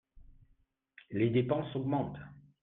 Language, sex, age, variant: French, male, 50-59, Français de métropole